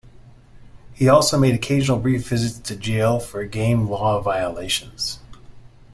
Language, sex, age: English, male, 40-49